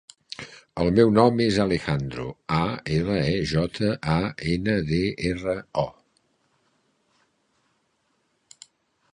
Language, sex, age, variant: Catalan, male, 60-69, Central